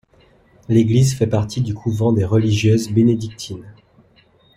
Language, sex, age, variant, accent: French, male, 19-29, Français des départements et régions d'outre-mer, Français de Guadeloupe